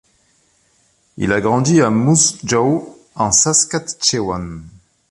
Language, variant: French, Français de métropole